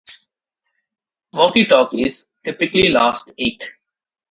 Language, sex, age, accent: English, male, under 19, India and South Asia (India, Pakistan, Sri Lanka)